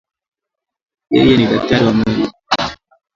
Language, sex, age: Swahili, male, 19-29